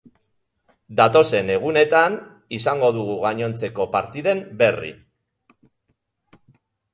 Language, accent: Basque, Mendebalekoa (Araba, Bizkaia, Gipuzkoako mendebaleko herri batzuk)